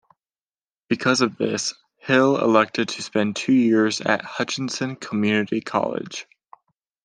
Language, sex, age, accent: English, male, 19-29, United States English